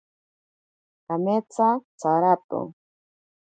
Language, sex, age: Ashéninka Perené, female, 30-39